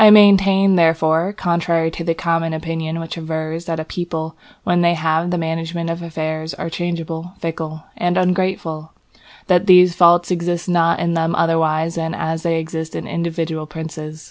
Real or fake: real